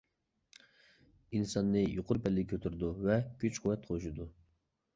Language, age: Uyghur, 30-39